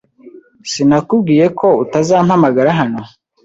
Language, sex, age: Kinyarwanda, male, 19-29